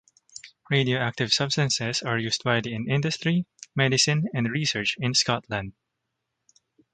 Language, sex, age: English, male, 19-29